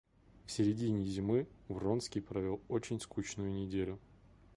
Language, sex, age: Russian, male, 30-39